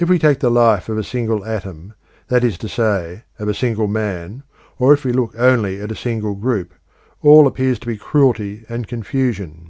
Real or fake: real